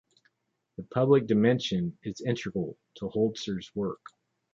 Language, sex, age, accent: English, male, 40-49, United States English